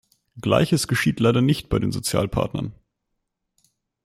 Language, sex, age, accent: German, male, 19-29, Deutschland Deutsch